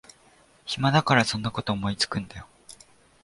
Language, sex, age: Japanese, male, 19-29